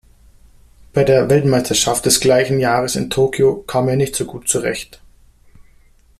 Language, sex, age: German, male, 30-39